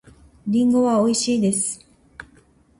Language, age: Japanese, 50-59